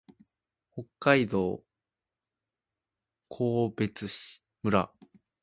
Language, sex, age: Japanese, male, under 19